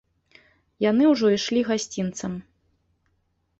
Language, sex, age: Belarusian, female, 30-39